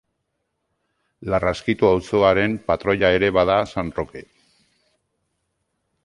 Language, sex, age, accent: Basque, female, 40-49, Erdialdekoa edo Nafarra (Gipuzkoa, Nafarroa)